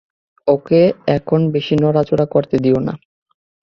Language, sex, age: Bengali, male, 19-29